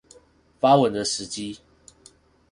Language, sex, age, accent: Chinese, male, 19-29, 出生地：臺中市